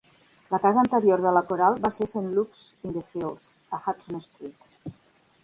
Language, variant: Catalan, Central